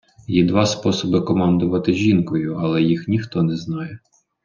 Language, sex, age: Ukrainian, male, 30-39